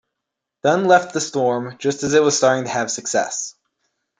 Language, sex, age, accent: English, male, 19-29, United States English